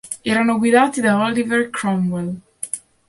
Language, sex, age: Italian, female, 19-29